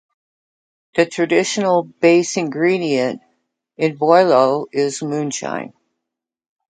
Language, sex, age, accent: English, female, 70-79, West Coast